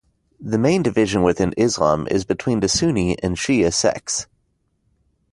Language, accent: English, United States English